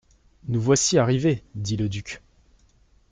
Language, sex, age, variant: French, male, 19-29, Français de métropole